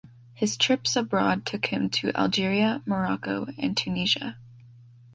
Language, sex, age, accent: English, female, under 19, United States English